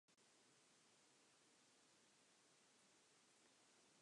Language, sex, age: English, male, under 19